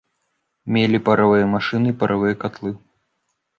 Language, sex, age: Belarusian, male, 30-39